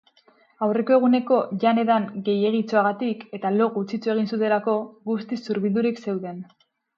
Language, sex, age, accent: Basque, female, 19-29, Mendebalekoa (Araba, Bizkaia, Gipuzkoako mendebaleko herri batzuk)